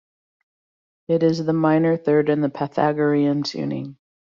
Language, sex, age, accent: English, female, 50-59, United States English